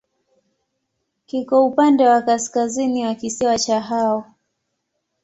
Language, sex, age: Swahili, female, 19-29